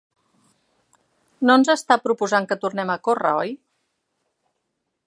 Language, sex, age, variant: Catalan, female, 50-59, Central